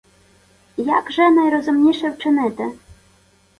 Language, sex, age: Ukrainian, female, 19-29